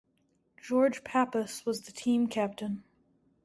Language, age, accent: English, 19-29, United States English